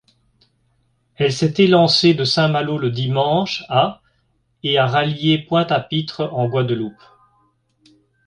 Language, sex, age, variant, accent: French, male, 50-59, Français d'Europe, Français de Belgique